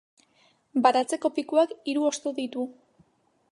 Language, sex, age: Basque, female, 19-29